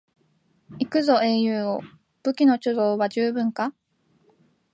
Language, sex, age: Japanese, female, 19-29